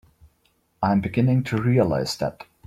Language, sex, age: English, male, 19-29